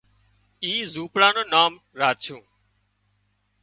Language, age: Wadiyara Koli, 30-39